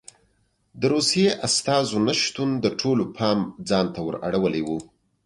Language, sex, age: Pashto, male, 30-39